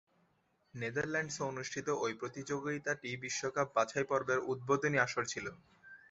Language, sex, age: Bengali, male, 19-29